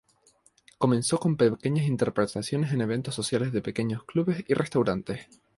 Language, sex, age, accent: Spanish, male, 19-29, España: Islas Canarias